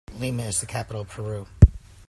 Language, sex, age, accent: English, male, 40-49, United States English